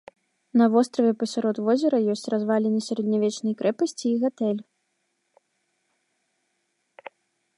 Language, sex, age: Belarusian, female, 19-29